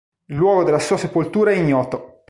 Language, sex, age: Italian, male, 40-49